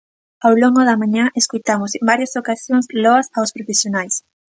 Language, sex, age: Galician, female, 19-29